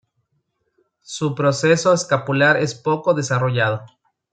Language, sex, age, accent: Spanish, male, 30-39, México